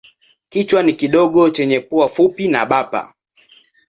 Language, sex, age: Swahili, male, 19-29